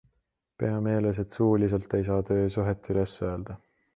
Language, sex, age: Estonian, male, 19-29